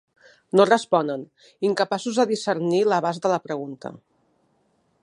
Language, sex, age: Catalan, female, 40-49